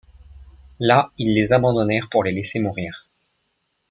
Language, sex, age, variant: French, male, 19-29, Français de métropole